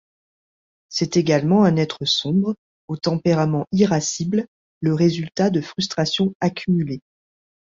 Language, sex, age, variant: French, female, 40-49, Français de métropole